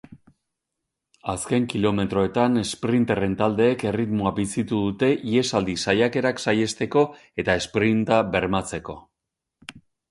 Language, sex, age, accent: Basque, male, 50-59, Erdialdekoa edo Nafarra (Gipuzkoa, Nafarroa)